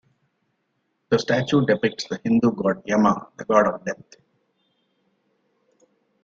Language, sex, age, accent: English, male, 60-69, India and South Asia (India, Pakistan, Sri Lanka)